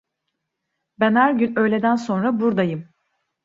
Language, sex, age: Turkish, female, 30-39